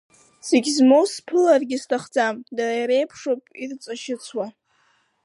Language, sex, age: Abkhazian, female, under 19